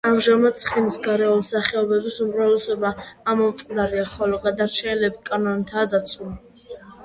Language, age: Georgian, under 19